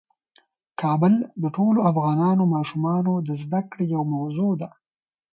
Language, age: Pashto, 19-29